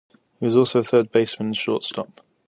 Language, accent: English, British English